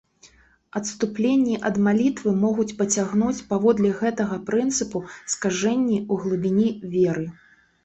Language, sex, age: Belarusian, female, 40-49